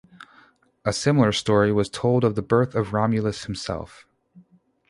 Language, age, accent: English, 30-39, United States English